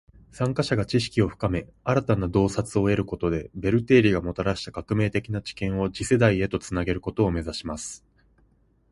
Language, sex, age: Japanese, male, 19-29